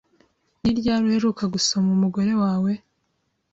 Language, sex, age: Kinyarwanda, female, 19-29